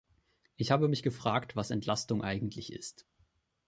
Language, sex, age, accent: German, male, 19-29, Deutschland Deutsch